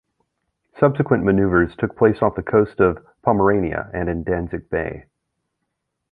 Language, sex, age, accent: English, male, 30-39, United States English